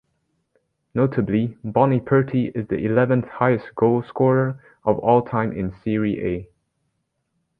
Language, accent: English, United States English